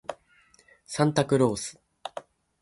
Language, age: Japanese, 19-29